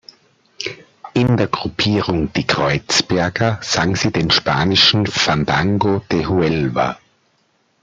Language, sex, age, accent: German, male, 40-49, Österreichisches Deutsch